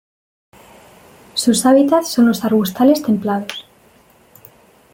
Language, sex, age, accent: Spanish, female, 19-29, España: Centro-Sur peninsular (Madrid, Toledo, Castilla-La Mancha)